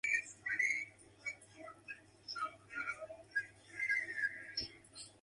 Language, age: English, 19-29